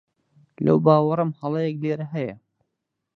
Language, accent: Central Kurdish, سۆرانی